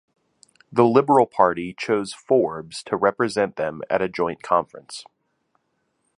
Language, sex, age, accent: English, male, 30-39, United States English